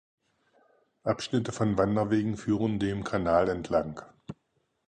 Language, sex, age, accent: German, male, 50-59, Deutschland Deutsch